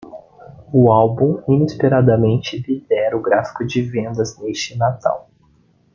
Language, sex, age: Portuguese, male, 30-39